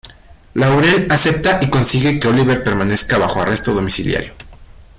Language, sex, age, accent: Spanish, male, 19-29, México